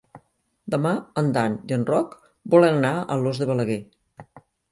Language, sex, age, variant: Catalan, female, 50-59, Central